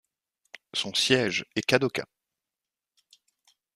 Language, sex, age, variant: French, male, 19-29, Français de métropole